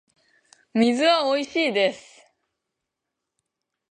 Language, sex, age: Japanese, female, 19-29